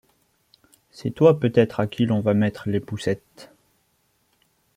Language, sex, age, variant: French, male, 19-29, Français de métropole